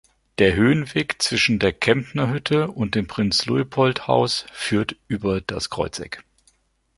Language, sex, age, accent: German, male, 50-59, Deutschland Deutsch